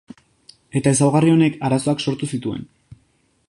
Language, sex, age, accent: Basque, male, under 19, Erdialdekoa edo Nafarra (Gipuzkoa, Nafarroa)